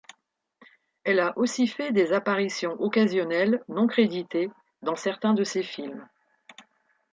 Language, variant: French, Français de métropole